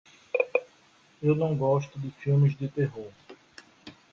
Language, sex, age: Portuguese, male, 30-39